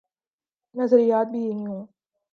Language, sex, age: Urdu, female, 19-29